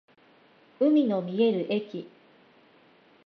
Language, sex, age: Japanese, female, 30-39